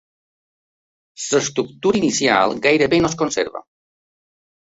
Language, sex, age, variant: Catalan, male, 50-59, Balear